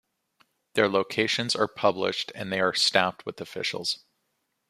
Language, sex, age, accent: English, male, 40-49, United States English